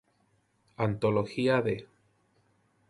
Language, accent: Spanish, Chileno: Chile, Cuyo